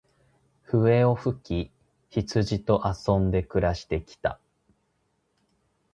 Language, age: Japanese, 19-29